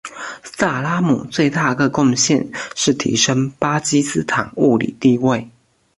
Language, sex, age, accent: Chinese, male, 19-29, 出生地：福建省